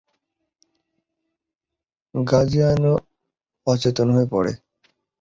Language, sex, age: Bengali, male, 19-29